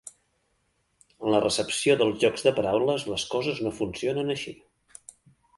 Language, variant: Catalan, Central